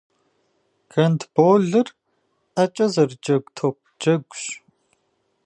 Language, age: Kabardian, 40-49